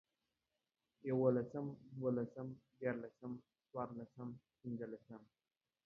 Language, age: Pashto, under 19